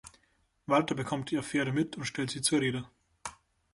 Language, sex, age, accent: German, male, 19-29, Österreichisches Deutsch